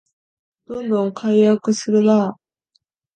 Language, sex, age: Japanese, female, 19-29